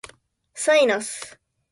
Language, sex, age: Japanese, female, 19-29